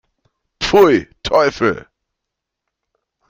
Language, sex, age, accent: German, male, 30-39, Deutschland Deutsch